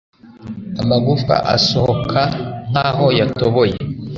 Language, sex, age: Kinyarwanda, male, under 19